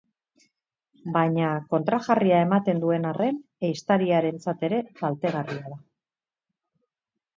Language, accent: Basque, Mendebalekoa (Araba, Bizkaia, Gipuzkoako mendebaleko herri batzuk)